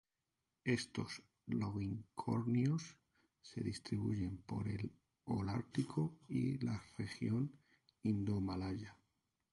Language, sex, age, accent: Spanish, male, 40-49, España: Norte peninsular (Asturias, Castilla y León, Cantabria, País Vasco, Navarra, Aragón, La Rioja, Guadalajara, Cuenca)